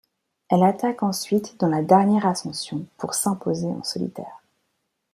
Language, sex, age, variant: French, female, 19-29, Français de métropole